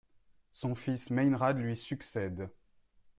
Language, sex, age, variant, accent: French, male, 40-49, Français des départements et régions d'outre-mer, Français de La Réunion